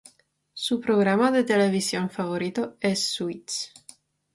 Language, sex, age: Spanish, female, 19-29